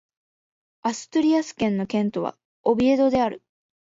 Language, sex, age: Japanese, female, 19-29